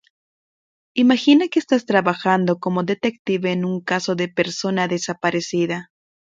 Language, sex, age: Spanish, female, 19-29